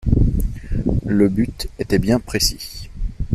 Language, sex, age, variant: French, male, 30-39, Français de métropole